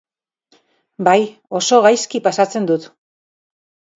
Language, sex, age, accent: Basque, female, 50-59, Mendebalekoa (Araba, Bizkaia, Gipuzkoako mendebaleko herri batzuk)